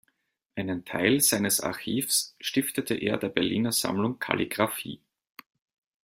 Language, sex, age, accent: German, male, 30-39, Österreichisches Deutsch